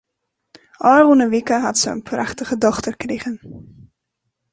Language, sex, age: Western Frisian, female, 30-39